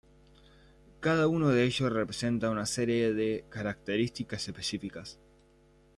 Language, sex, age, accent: Spanish, male, under 19, Rioplatense: Argentina, Uruguay, este de Bolivia, Paraguay